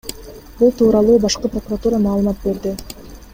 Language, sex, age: Kyrgyz, female, 19-29